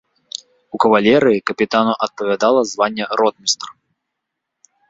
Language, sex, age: Belarusian, male, 19-29